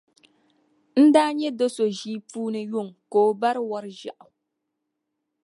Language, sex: Dagbani, female